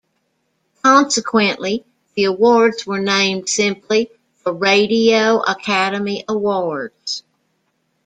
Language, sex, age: English, female, 60-69